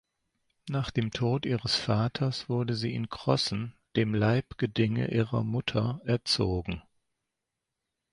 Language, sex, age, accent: German, male, 50-59, Deutschland Deutsch